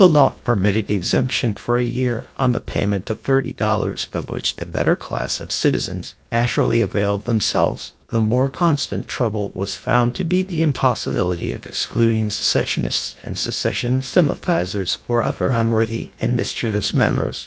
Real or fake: fake